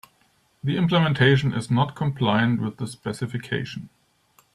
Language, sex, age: English, male, 40-49